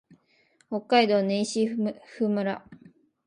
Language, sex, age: Japanese, female, under 19